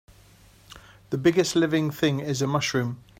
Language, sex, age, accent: English, male, 50-59, England English